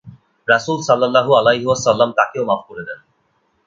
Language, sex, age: Bengali, male, 19-29